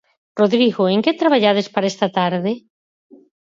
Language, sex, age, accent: Galician, female, 50-59, Central (gheada)